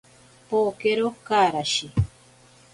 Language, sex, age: Ashéninka Perené, female, 40-49